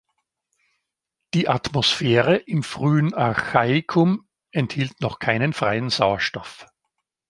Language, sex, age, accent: German, male, 50-59, Österreichisches Deutsch